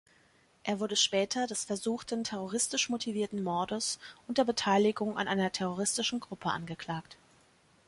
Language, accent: German, Deutschland Deutsch